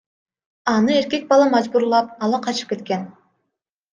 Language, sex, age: Kyrgyz, female, 19-29